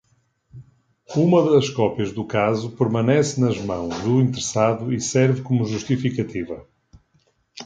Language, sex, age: Portuguese, male, 40-49